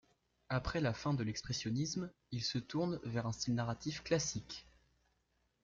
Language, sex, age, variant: French, male, under 19, Français de métropole